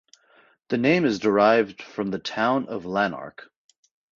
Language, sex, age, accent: English, male, 30-39, United States English